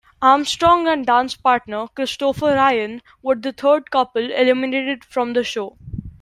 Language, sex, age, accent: English, male, under 19, India and South Asia (India, Pakistan, Sri Lanka)